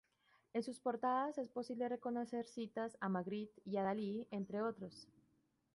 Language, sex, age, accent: Spanish, female, 30-39, Andino-Pacífico: Colombia, Perú, Ecuador, oeste de Bolivia y Venezuela andina